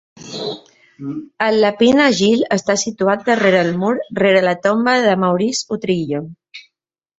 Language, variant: Catalan, Balear